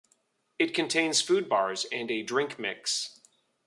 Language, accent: English, United States English